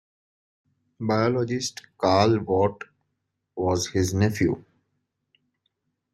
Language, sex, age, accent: English, male, 19-29, India and South Asia (India, Pakistan, Sri Lanka)